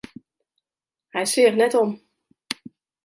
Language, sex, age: Western Frisian, female, 40-49